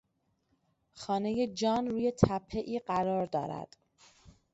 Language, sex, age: Persian, female, 19-29